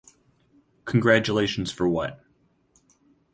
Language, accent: English, United States English